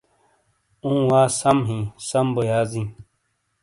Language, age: Shina, 30-39